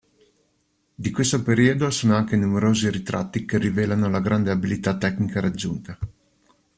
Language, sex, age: Italian, male, 50-59